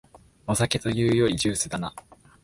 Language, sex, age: Japanese, male, 19-29